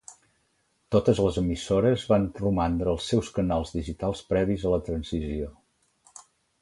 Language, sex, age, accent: Catalan, male, 60-69, Oriental